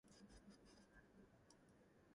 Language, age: English, 19-29